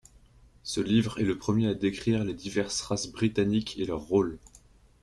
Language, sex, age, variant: French, male, 19-29, Français de métropole